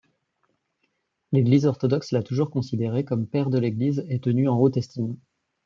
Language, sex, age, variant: French, male, 30-39, Français de métropole